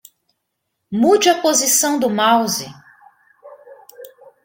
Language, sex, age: Portuguese, female, 50-59